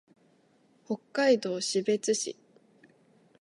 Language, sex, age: Japanese, female, 19-29